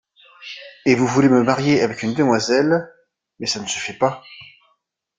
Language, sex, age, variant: French, male, 50-59, Français de métropole